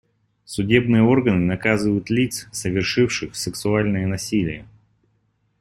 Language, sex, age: Russian, male, 19-29